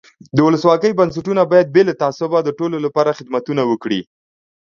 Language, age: Pashto, 30-39